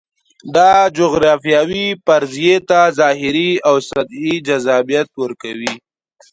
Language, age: Pashto, under 19